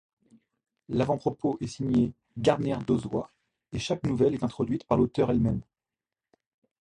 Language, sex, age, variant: French, male, 60-69, Français de métropole